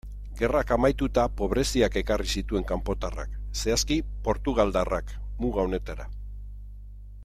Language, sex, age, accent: Basque, male, 50-59, Erdialdekoa edo Nafarra (Gipuzkoa, Nafarroa)